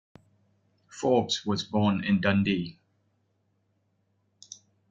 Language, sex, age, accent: English, male, 30-39, Malaysian English